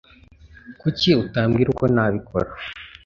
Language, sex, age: Kinyarwanda, male, under 19